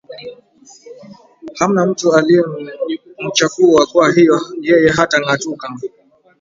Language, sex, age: Swahili, male, 19-29